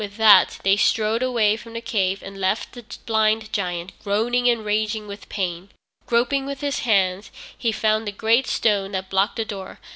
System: none